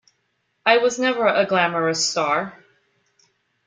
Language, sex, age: English, female, 40-49